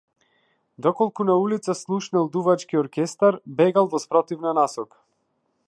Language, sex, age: Macedonian, female, 19-29